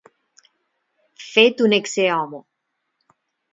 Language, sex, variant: Catalan, female, Balear